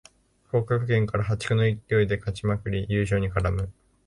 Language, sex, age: Japanese, male, 19-29